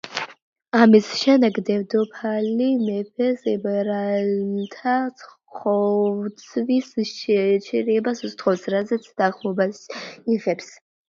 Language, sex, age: Georgian, female, under 19